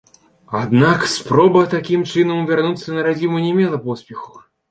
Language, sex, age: Belarusian, male, 19-29